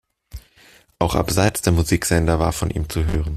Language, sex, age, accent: German, male, 19-29, Deutschland Deutsch